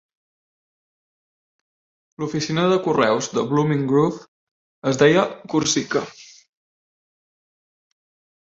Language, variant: Catalan, Central